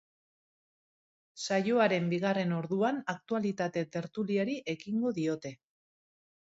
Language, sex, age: Basque, female, 40-49